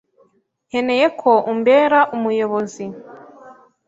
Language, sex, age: Kinyarwanda, female, 19-29